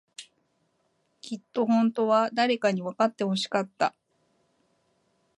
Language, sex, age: Japanese, female, under 19